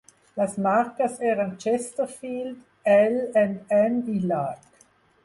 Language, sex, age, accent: Catalan, female, 50-59, aprenent (recent, des d'altres llengües)